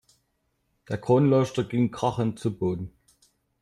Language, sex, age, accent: German, male, 50-59, Deutschland Deutsch